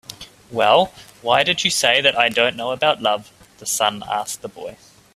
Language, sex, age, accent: English, male, 30-39, Australian English